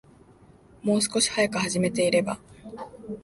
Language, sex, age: Japanese, female, 19-29